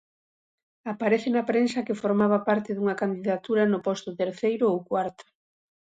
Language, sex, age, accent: Galician, female, 40-49, Oriental (común en zona oriental)